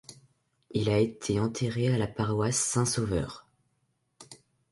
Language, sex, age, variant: French, male, under 19, Français de métropole